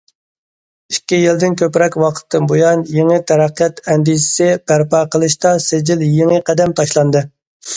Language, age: Uyghur, 30-39